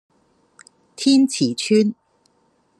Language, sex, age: Cantonese, female, under 19